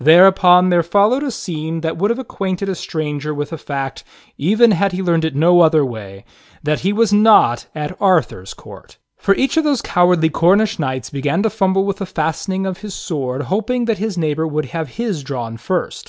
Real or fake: real